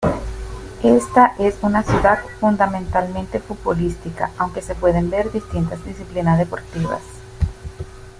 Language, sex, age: Spanish, female, 50-59